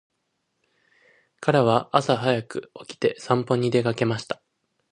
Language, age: Japanese, 19-29